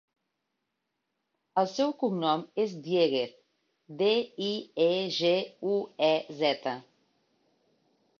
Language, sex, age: Catalan, female, 40-49